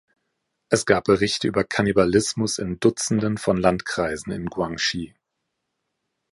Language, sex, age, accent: German, male, 30-39, Deutschland Deutsch